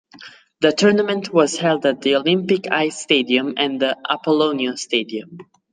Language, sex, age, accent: English, male, under 19, United States English